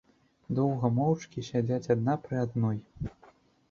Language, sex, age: Belarusian, male, 19-29